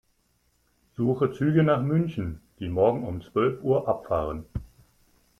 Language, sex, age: German, male, 30-39